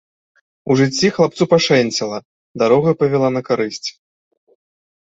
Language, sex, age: Belarusian, male, 30-39